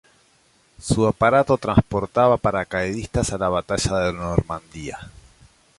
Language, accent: Spanish, Rioplatense: Argentina, Uruguay, este de Bolivia, Paraguay